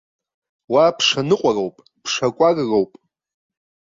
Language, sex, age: Abkhazian, male, 40-49